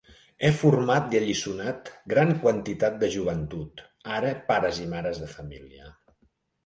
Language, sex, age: Catalan, male, 50-59